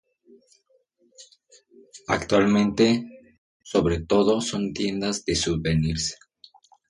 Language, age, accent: Spanish, 30-39, México